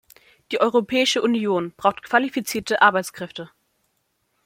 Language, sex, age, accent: German, female, under 19, Deutschland Deutsch